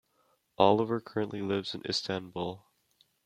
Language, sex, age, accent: English, male, under 19, United States English